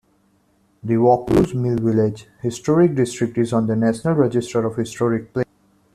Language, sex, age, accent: English, male, 19-29, India and South Asia (India, Pakistan, Sri Lanka)